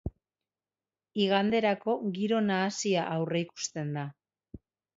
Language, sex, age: Basque, female, 30-39